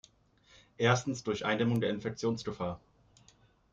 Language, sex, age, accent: German, male, 19-29, Deutschland Deutsch